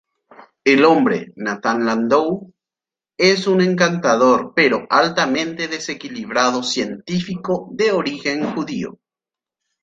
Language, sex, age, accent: Spanish, male, 40-49, Rioplatense: Argentina, Uruguay, este de Bolivia, Paraguay